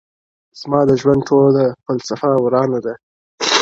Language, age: Pashto, 19-29